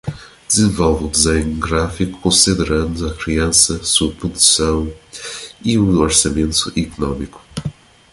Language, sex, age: Portuguese, male, 19-29